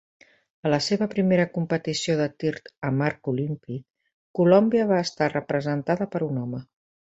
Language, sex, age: Catalan, female, 60-69